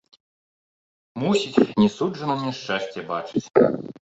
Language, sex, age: Belarusian, male, 30-39